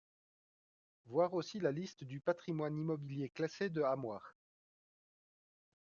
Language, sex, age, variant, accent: French, male, 30-39, Français d'Europe, Français de Belgique